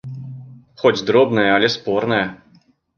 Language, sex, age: Belarusian, male, 30-39